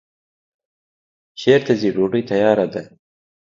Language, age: Pashto, 30-39